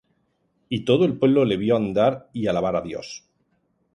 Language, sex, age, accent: Spanish, male, 40-49, España: Sur peninsular (Andalucia, Extremadura, Murcia)